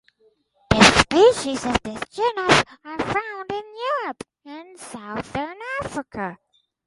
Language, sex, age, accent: English, male, under 19, United States English